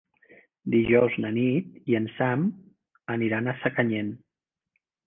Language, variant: Catalan, Central